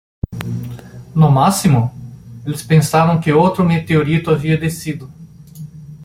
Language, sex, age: Portuguese, male, 40-49